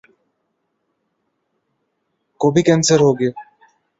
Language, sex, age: Urdu, male, 19-29